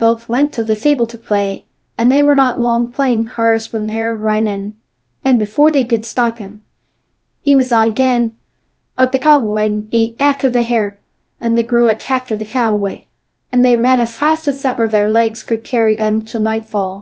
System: TTS, VITS